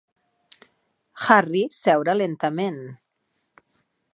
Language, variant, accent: Catalan, Central, central